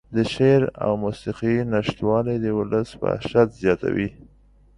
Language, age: Pashto, 40-49